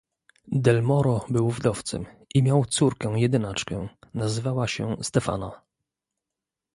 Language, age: Polish, 30-39